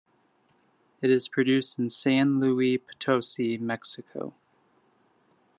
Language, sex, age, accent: English, male, 19-29, United States English